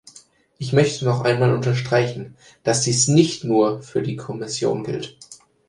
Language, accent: German, Deutschland Deutsch